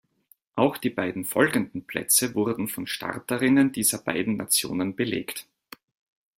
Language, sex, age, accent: German, male, 30-39, Österreichisches Deutsch